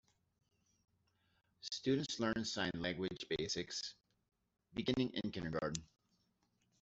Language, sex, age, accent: English, male, 50-59, United States English